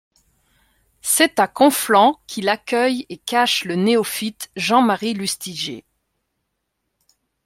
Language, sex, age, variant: French, female, 30-39, Français de métropole